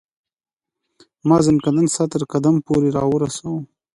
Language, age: Pashto, 19-29